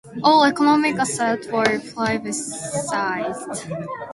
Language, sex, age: English, female, 19-29